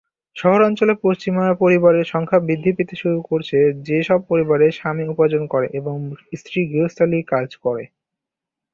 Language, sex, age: Bengali, male, under 19